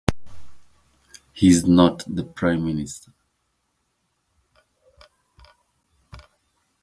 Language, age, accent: English, 19-29, United States English